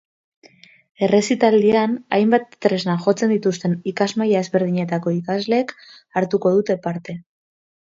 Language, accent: Basque, Mendebalekoa (Araba, Bizkaia, Gipuzkoako mendebaleko herri batzuk)